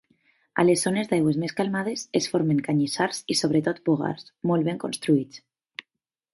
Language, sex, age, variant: Catalan, female, 19-29, Nord-Occidental